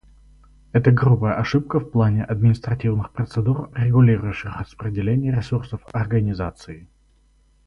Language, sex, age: Russian, male, 19-29